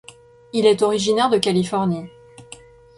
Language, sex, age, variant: French, female, 30-39, Français de métropole